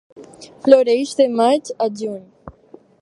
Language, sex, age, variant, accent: Catalan, female, under 19, Alacantí, valencià